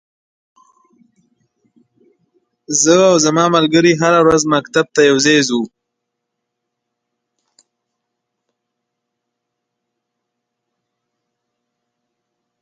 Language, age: Pashto, 19-29